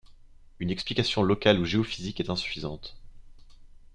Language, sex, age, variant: French, male, 19-29, Français de métropole